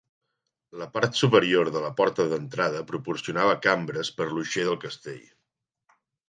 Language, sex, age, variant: Catalan, male, 40-49, Central